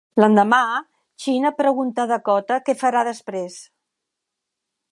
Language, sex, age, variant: Catalan, female, 70-79, Central